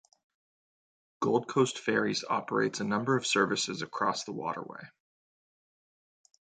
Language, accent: English, Canadian English